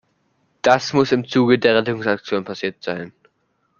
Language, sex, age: German, male, under 19